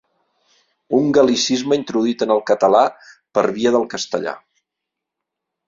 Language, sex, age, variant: Catalan, male, 40-49, Central